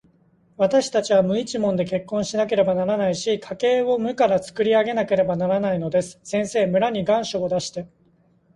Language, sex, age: Japanese, male, 30-39